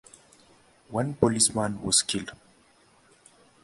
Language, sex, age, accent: English, male, 19-29, United States English